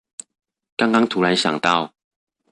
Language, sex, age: Chinese, male, under 19